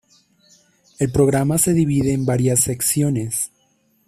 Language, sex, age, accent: Spanish, male, 19-29, Andino-Pacífico: Colombia, Perú, Ecuador, oeste de Bolivia y Venezuela andina